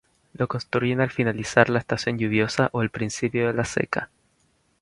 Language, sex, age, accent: Spanish, female, 19-29, Chileno: Chile, Cuyo